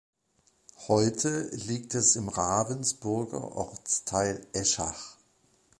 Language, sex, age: German, male, 40-49